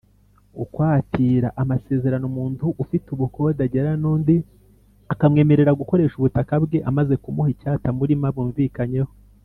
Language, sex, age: Kinyarwanda, male, 30-39